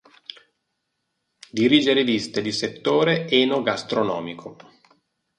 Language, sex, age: Italian, male, 40-49